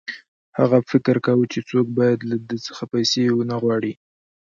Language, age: Pashto, 19-29